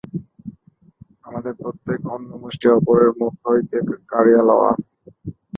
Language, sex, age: Bengali, male, 19-29